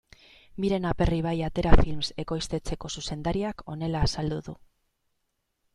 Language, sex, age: Basque, female, 40-49